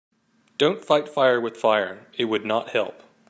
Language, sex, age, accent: English, male, 30-39, United States English